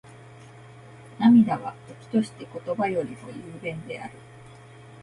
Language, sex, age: Japanese, female, 19-29